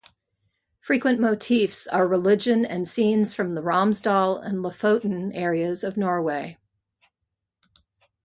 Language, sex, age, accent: English, female, 60-69, United States English